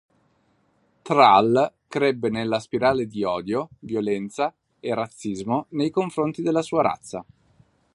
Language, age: Italian, 30-39